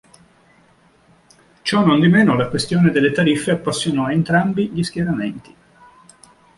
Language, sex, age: Italian, male, 50-59